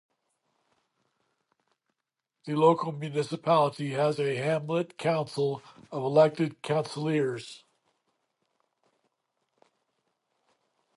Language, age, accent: English, 60-69, United States English